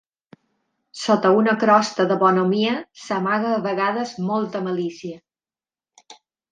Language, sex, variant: Catalan, female, Balear